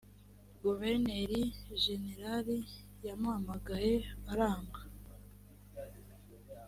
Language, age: Kinyarwanda, 19-29